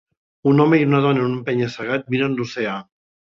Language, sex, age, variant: Catalan, male, 70-79, Central